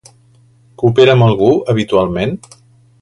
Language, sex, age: Catalan, male, 50-59